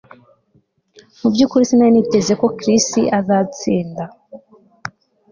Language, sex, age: Kinyarwanda, female, 19-29